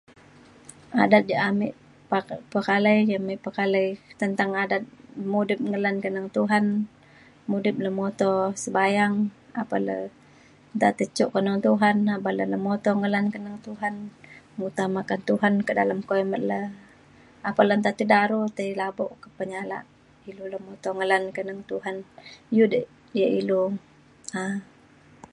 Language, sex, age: Mainstream Kenyah, female, 40-49